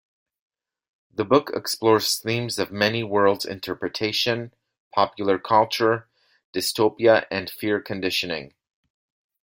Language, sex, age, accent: English, male, 30-39, Canadian English